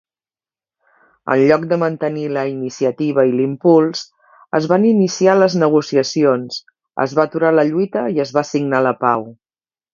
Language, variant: Catalan, Central